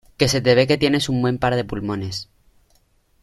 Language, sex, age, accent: Spanish, male, under 19, España: Sur peninsular (Andalucia, Extremadura, Murcia)